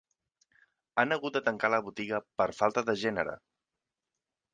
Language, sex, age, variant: Catalan, male, 30-39, Central